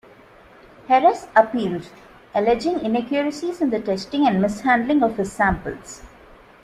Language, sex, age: English, female, 30-39